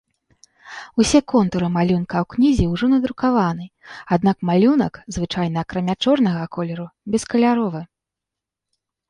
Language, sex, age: Belarusian, female, 19-29